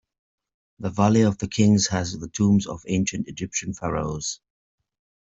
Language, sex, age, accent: English, male, 40-49, England English